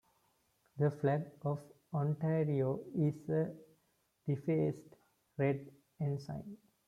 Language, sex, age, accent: English, male, 19-29, India and South Asia (India, Pakistan, Sri Lanka)